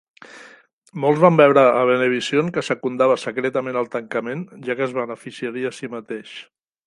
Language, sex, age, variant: Catalan, male, 60-69, Central